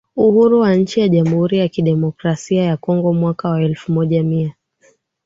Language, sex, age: Swahili, female, 19-29